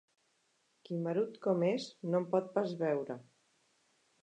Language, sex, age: Catalan, female, 60-69